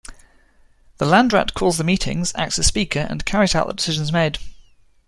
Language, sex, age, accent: English, male, 30-39, England English